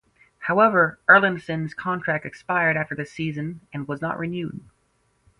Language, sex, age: English, female, 19-29